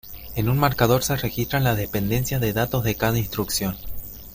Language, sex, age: Spanish, male, 30-39